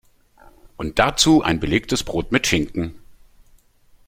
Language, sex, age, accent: German, male, 50-59, Deutschland Deutsch